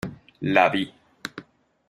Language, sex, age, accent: Spanish, male, 19-29, Chileno: Chile, Cuyo